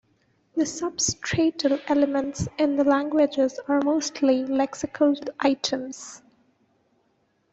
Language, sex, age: English, female, 19-29